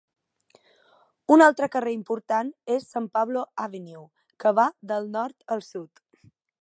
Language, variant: Catalan, Central